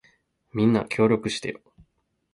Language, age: Japanese, 19-29